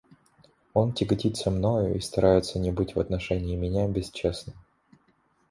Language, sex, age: Russian, male, 19-29